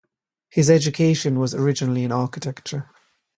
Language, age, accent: English, 19-29, England English; London English